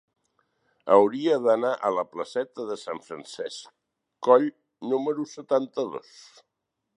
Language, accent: Catalan, Barceloní